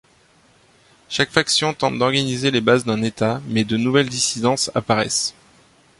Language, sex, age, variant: French, male, 30-39, Français de métropole